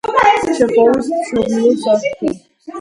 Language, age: Georgian, under 19